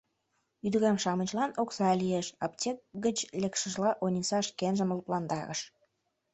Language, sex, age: Mari, female, under 19